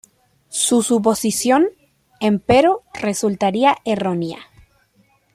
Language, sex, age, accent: Spanish, female, under 19, Chileno: Chile, Cuyo